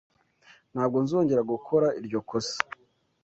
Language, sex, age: Kinyarwanda, male, 19-29